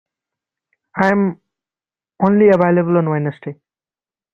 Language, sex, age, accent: English, male, 19-29, India and South Asia (India, Pakistan, Sri Lanka)